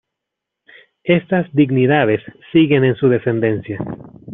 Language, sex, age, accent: Spanish, male, 30-39, América central